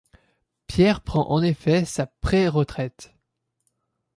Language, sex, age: French, male, under 19